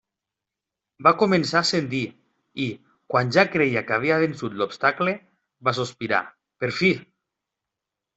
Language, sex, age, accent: Catalan, male, 40-49, valencià